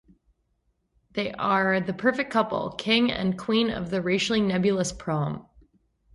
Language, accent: English, United States English